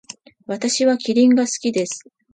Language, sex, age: Japanese, female, 50-59